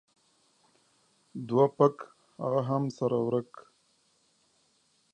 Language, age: English, 30-39